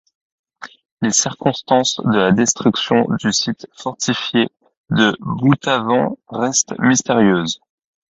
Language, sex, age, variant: French, male, 19-29, Français de métropole